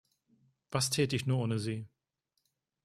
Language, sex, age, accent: German, male, 19-29, Deutschland Deutsch